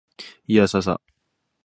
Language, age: Japanese, 19-29